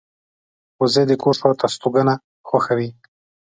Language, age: Pashto, 30-39